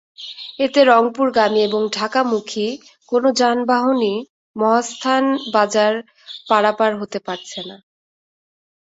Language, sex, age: Bengali, female, 19-29